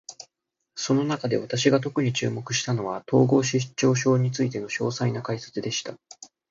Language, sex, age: Japanese, male, 19-29